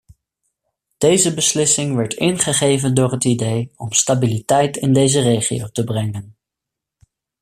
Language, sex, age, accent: Dutch, male, 19-29, Nederlands Nederlands